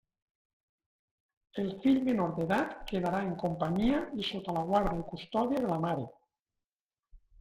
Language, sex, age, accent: Catalan, male, 50-59, valencià